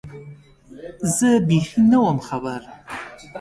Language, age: Pashto, 30-39